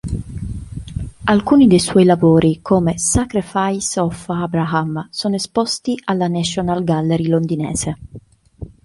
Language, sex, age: Italian, female, 30-39